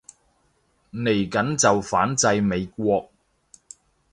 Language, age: Cantonese, 30-39